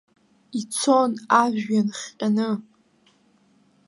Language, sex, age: Abkhazian, female, under 19